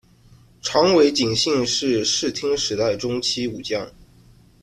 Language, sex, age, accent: Chinese, male, 19-29, 出生地：江苏省